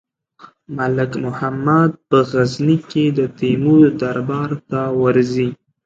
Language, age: Pashto, 19-29